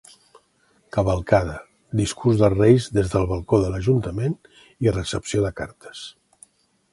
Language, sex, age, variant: Catalan, male, 60-69, Central